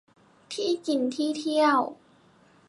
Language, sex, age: Thai, female, under 19